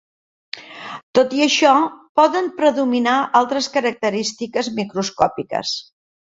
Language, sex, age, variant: Catalan, female, 60-69, Central